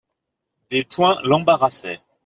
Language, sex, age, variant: French, male, 19-29, Français de métropole